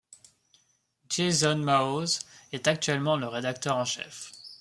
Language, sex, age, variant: French, male, 19-29, Français de métropole